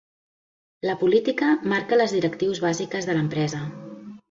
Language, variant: Catalan, Central